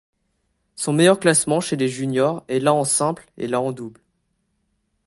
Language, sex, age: French, male, 19-29